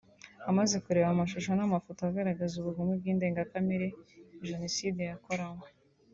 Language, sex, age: Kinyarwanda, female, 19-29